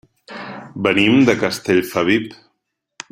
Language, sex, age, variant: Catalan, male, 30-39, Central